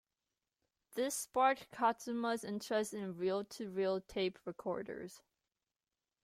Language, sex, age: English, female, 19-29